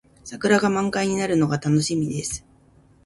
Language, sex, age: Japanese, female, 30-39